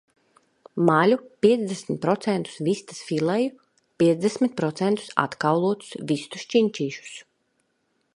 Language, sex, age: Latvian, female, 30-39